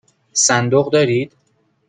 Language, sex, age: Persian, male, 19-29